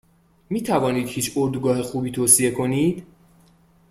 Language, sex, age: Persian, male, 19-29